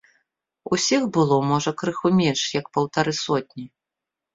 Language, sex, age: Belarusian, female, 40-49